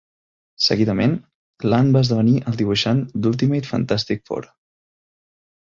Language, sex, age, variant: Catalan, male, 19-29, Central